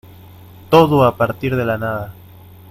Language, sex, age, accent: Spanish, male, 19-29, Rioplatense: Argentina, Uruguay, este de Bolivia, Paraguay